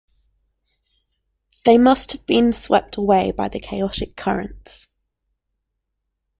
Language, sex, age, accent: English, female, 19-29, Australian English